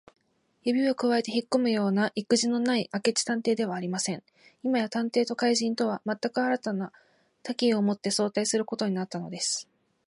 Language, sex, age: Japanese, female, 19-29